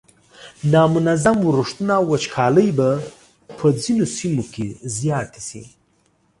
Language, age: Pashto, 30-39